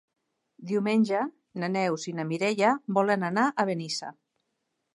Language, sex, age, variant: Catalan, female, 50-59, Central